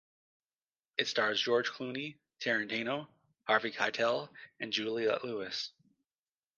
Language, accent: English, United States English